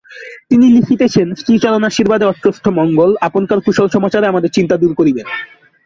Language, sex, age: Bengali, male, 19-29